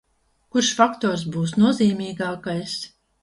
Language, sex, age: Latvian, female, 60-69